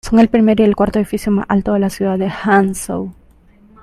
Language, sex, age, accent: Spanish, female, 19-29, América central